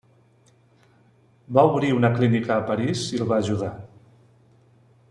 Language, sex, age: Catalan, male, 40-49